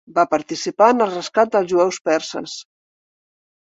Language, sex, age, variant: Catalan, female, 50-59, Central